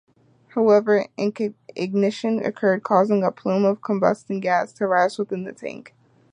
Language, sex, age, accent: English, female, 19-29, United States English